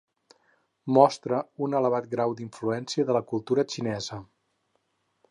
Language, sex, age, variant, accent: Catalan, male, 50-59, Central, central